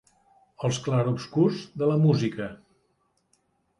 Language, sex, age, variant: Catalan, male, 50-59, Central